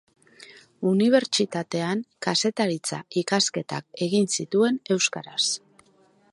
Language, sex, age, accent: Basque, female, 40-49, Mendebalekoa (Araba, Bizkaia, Gipuzkoako mendebaleko herri batzuk)